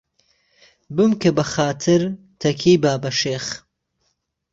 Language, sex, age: Central Kurdish, male, 19-29